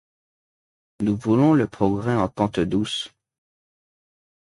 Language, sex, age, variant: French, male, under 19, Français de métropole